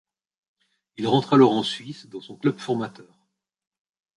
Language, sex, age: French, male, 60-69